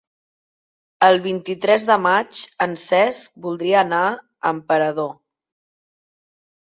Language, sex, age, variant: Catalan, female, 19-29, Central